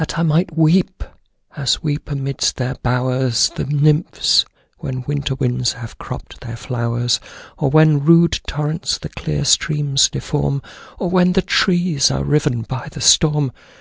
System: none